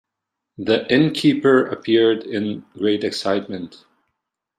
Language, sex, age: English, male, 19-29